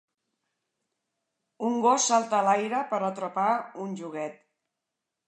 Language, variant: Catalan, Central